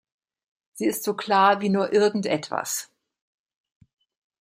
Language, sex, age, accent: German, female, 50-59, Deutschland Deutsch